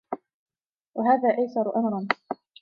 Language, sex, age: Arabic, female, 19-29